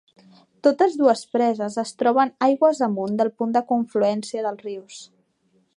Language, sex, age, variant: Catalan, female, 19-29, Central